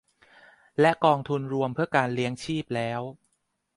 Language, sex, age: Thai, male, 30-39